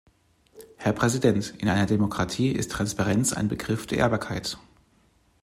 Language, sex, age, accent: German, male, 30-39, Deutschland Deutsch